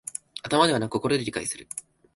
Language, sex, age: Japanese, male, 19-29